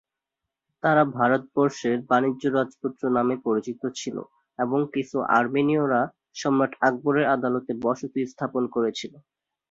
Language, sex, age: Bengali, male, 19-29